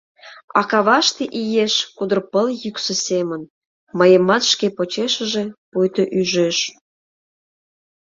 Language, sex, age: Mari, female, 30-39